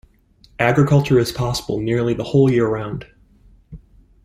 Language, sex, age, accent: English, male, 19-29, United States English